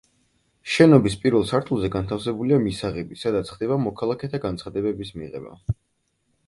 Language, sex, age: Georgian, male, 19-29